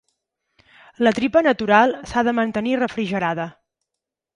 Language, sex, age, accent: Catalan, female, 40-49, nord-oriental